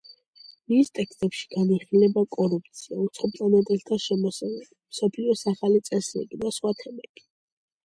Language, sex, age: Georgian, female, under 19